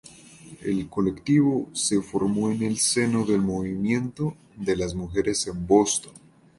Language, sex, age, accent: Spanish, male, 19-29, Andino-Pacífico: Colombia, Perú, Ecuador, oeste de Bolivia y Venezuela andina